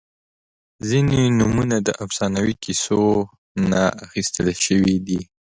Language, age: Pashto, 19-29